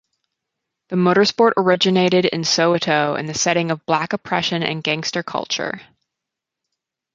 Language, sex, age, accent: English, female, 30-39, United States English